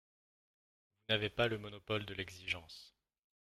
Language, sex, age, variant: French, male, 19-29, Français de métropole